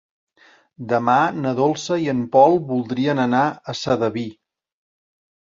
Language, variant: Catalan, Central